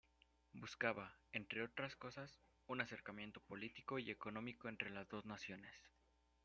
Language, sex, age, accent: Spanish, male, under 19, México